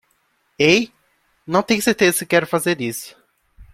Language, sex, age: Portuguese, male, 19-29